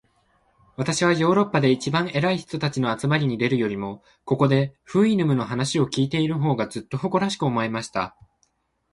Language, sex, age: Japanese, male, 19-29